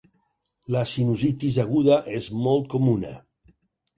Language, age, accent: Catalan, 60-69, valencià